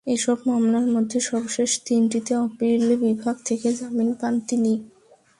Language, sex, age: Bengali, female, 19-29